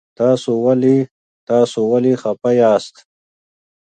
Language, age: Pashto, 30-39